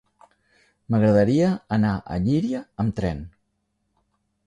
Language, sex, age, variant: Catalan, male, 50-59, Central